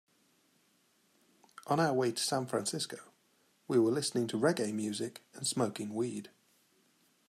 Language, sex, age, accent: English, male, 30-39, England English